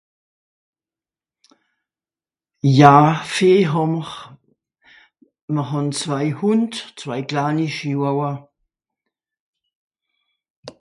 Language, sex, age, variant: Swiss German, female, 60-69, Nordniederàlemmànisch (Rishoffe, Zàwere, Bùsswìller, Hawenau, Brüemt, Stroossbùri, Molse, Dàmbàch, Schlettstàtt, Pfàlzbùri usw.)